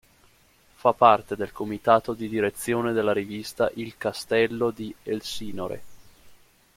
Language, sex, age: Italian, male, 19-29